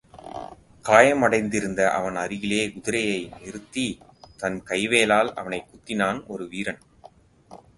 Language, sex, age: Tamil, male, 40-49